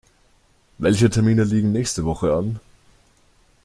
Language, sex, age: German, male, 19-29